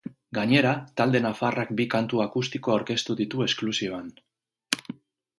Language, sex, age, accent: Basque, male, 30-39, Mendebalekoa (Araba, Bizkaia, Gipuzkoako mendebaleko herri batzuk)